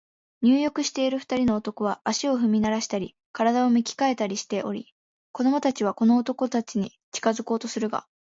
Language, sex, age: Japanese, female, 19-29